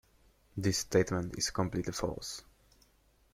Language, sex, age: English, male, 19-29